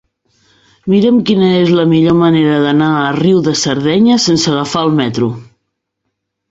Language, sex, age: Catalan, female, 40-49